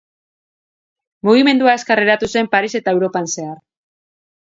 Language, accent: Basque, Mendebalekoa (Araba, Bizkaia, Gipuzkoako mendebaleko herri batzuk)